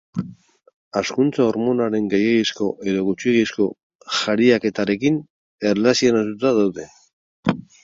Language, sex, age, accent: Basque, male, 60-69, Mendebalekoa (Araba, Bizkaia, Gipuzkoako mendebaleko herri batzuk)